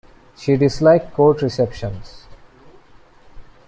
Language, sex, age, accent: English, male, 19-29, India and South Asia (India, Pakistan, Sri Lanka)